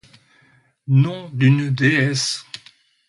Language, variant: French, Français de métropole